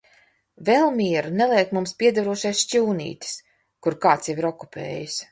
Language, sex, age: Latvian, female, 50-59